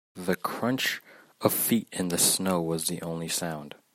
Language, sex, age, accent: English, male, 19-29, United States English